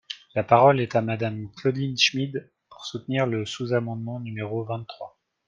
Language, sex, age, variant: French, male, 30-39, Français de métropole